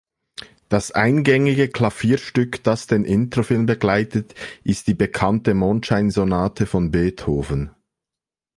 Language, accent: German, Schweizerdeutsch